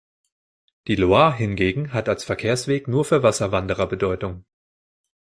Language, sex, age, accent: German, male, 30-39, Deutschland Deutsch